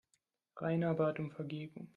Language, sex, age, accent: German, male, 19-29, Deutschland Deutsch